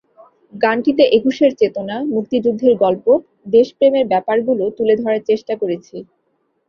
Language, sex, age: Bengali, female, 19-29